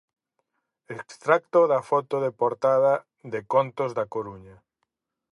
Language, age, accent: Galician, 40-49, Oriental (común en zona oriental)